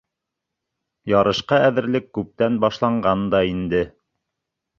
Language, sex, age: Bashkir, male, 30-39